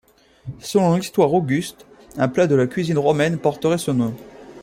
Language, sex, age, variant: French, male, under 19, Français de métropole